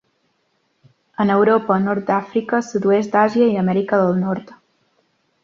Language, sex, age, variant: Catalan, female, 19-29, Central